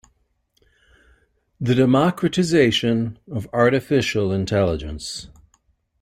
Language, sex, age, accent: English, male, 60-69, United States English